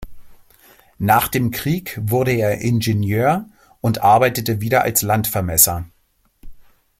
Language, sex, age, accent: German, male, 40-49, Deutschland Deutsch